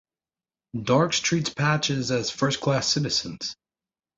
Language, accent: English, United States English